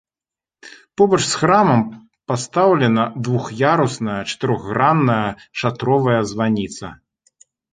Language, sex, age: Belarusian, male, 40-49